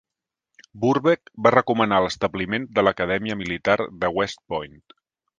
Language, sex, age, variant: Catalan, male, 50-59, Central